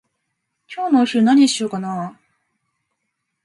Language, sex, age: Japanese, female, 19-29